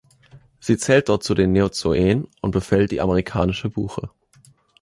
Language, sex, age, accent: German, male, 19-29, Deutschland Deutsch